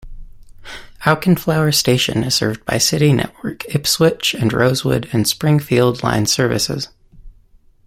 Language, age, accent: English, 19-29, United States English